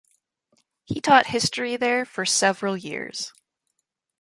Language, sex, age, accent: English, female, 19-29, Canadian English